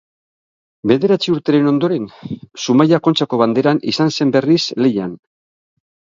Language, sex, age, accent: Basque, male, 60-69, Mendebalekoa (Araba, Bizkaia, Gipuzkoako mendebaleko herri batzuk)